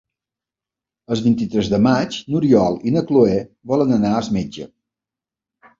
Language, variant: Catalan, Balear